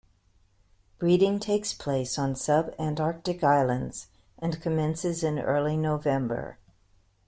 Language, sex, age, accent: English, female, 60-69, United States English